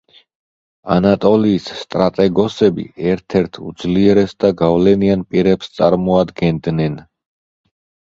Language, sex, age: Georgian, male, 30-39